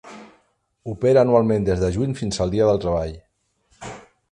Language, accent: Catalan, aprenent (recent, des del castellà)